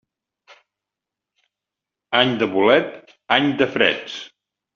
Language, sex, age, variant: Catalan, male, 70-79, Central